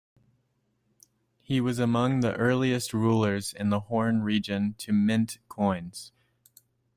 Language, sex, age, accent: English, male, 19-29, United States English